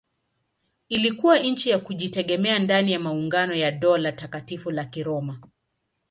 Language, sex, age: Swahili, female, 30-39